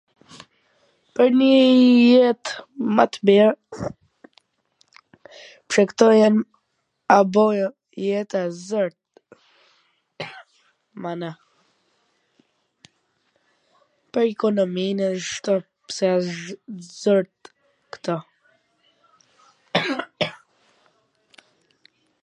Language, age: Gheg Albanian, under 19